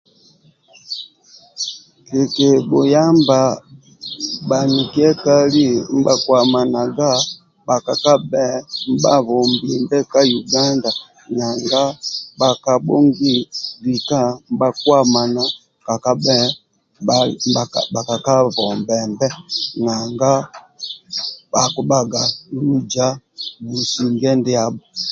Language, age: Amba (Uganda), 50-59